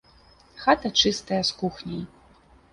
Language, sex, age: Belarusian, female, 30-39